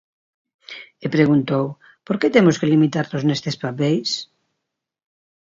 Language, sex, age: Galician, female, 60-69